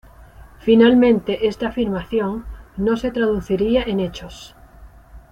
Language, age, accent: Spanish, 40-49, España: Norte peninsular (Asturias, Castilla y León, Cantabria, País Vasco, Navarra, Aragón, La Rioja, Guadalajara, Cuenca)